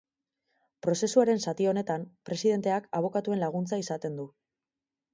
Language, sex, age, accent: Basque, female, 19-29, Mendebalekoa (Araba, Bizkaia, Gipuzkoako mendebaleko herri batzuk)